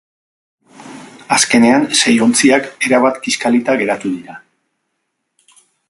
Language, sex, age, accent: Basque, male, 50-59, Mendebalekoa (Araba, Bizkaia, Gipuzkoako mendebaleko herri batzuk)